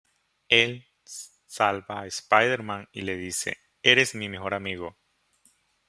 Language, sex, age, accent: Spanish, male, 30-39, Caribe: Cuba, Venezuela, Puerto Rico, República Dominicana, Panamá, Colombia caribeña, México caribeño, Costa del golfo de México